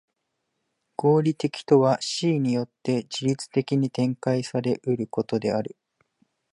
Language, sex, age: Japanese, male, 19-29